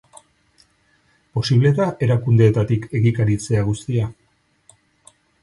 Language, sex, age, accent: Basque, male, 50-59, Mendebalekoa (Araba, Bizkaia, Gipuzkoako mendebaleko herri batzuk)